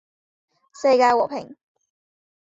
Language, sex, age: Chinese, female, 19-29